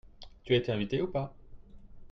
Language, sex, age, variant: French, male, 30-39, Français de métropole